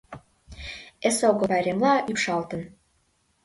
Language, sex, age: Mari, female, under 19